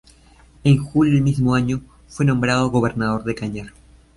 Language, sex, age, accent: Spanish, male, under 19, Andino-Pacífico: Colombia, Perú, Ecuador, oeste de Bolivia y Venezuela andina